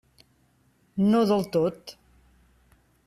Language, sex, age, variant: Catalan, female, 50-59, Central